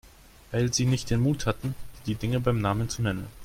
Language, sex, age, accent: German, male, under 19, Deutschland Deutsch